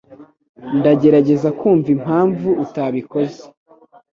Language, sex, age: Kinyarwanda, male, under 19